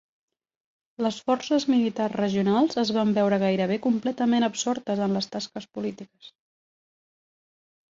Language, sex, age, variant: Catalan, female, 19-29, Central